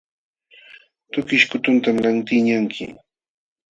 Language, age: Jauja Wanca Quechua, 40-49